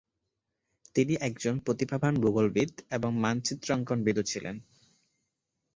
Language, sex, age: Bengali, male, 19-29